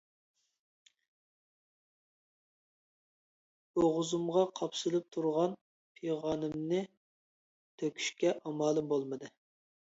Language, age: Uyghur, 19-29